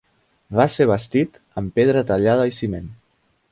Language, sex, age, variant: Catalan, male, 19-29, Central